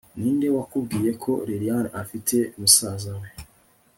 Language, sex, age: Kinyarwanda, female, 30-39